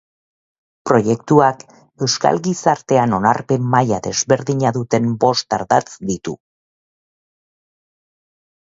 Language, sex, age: Basque, female, 40-49